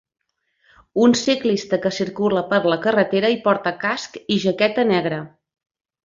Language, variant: Catalan, Central